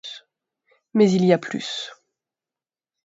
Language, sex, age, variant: French, female, 30-39, Français de métropole